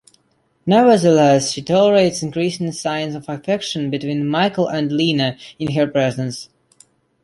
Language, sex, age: English, male, under 19